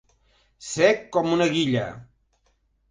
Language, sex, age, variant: Catalan, male, 70-79, Central